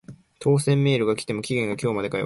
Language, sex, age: Japanese, male, 19-29